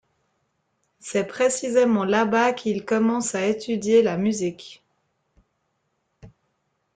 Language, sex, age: French, female, 30-39